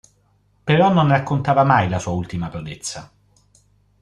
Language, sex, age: Italian, male, 30-39